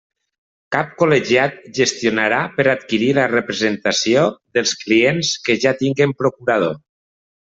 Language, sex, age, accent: Catalan, male, 40-49, valencià